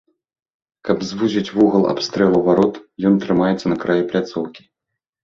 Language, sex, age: Belarusian, male, 30-39